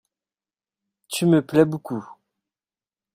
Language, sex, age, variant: French, male, 30-39, Français de métropole